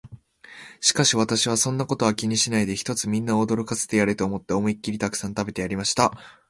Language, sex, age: Japanese, male, 19-29